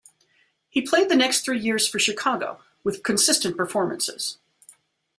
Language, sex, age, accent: English, female, 50-59, United States English